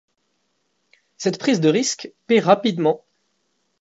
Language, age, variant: French, 19-29, Français de métropole